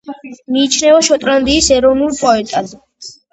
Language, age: Georgian, 19-29